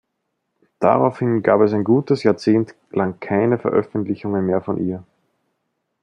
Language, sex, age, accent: German, male, 19-29, Österreichisches Deutsch